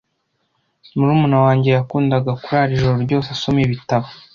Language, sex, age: Kinyarwanda, male, under 19